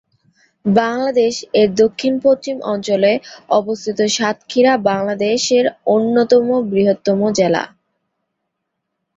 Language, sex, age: Bengali, female, 19-29